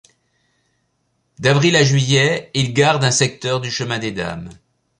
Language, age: French, 70-79